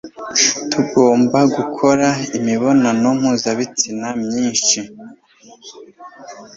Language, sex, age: Kinyarwanda, male, 19-29